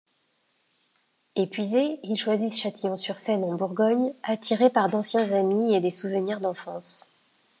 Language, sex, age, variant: French, female, 50-59, Français de métropole